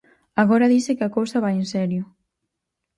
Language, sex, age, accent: Galician, female, 19-29, Central (gheada)